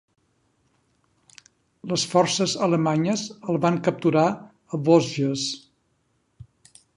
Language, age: Catalan, 60-69